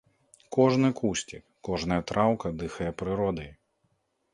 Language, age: Belarusian, 30-39